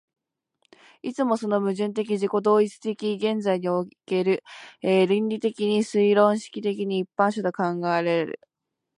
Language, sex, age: Japanese, female, 19-29